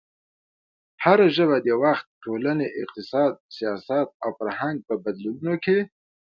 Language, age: Pashto, 19-29